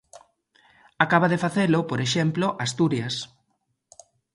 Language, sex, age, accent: Galician, male, 19-29, Normativo (estándar)